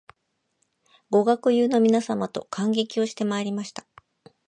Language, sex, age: Japanese, female, 50-59